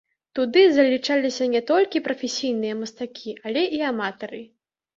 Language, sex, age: Belarusian, female, 19-29